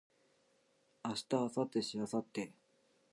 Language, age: Japanese, 40-49